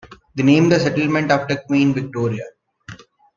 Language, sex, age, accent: English, male, 19-29, India and South Asia (India, Pakistan, Sri Lanka)